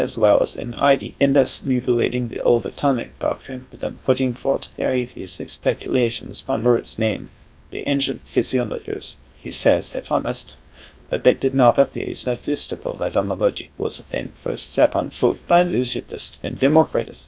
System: TTS, GlowTTS